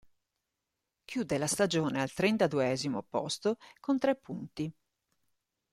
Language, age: Italian, 50-59